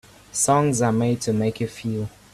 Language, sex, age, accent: English, male, under 19, Canadian English